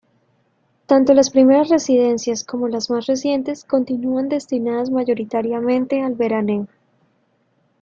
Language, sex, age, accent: Spanish, female, 19-29, Andino-Pacífico: Colombia, Perú, Ecuador, oeste de Bolivia y Venezuela andina